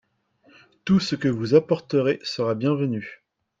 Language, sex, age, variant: French, male, 30-39, Français de métropole